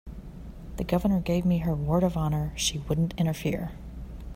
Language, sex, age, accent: English, female, 50-59, United States English